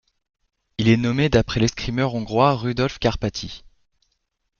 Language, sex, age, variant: French, male, 19-29, Français de métropole